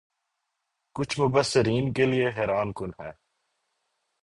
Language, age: Urdu, 30-39